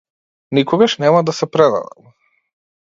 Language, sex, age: Macedonian, male, 19-29